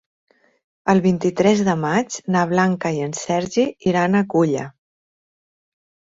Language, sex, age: Catalan, female, 40-49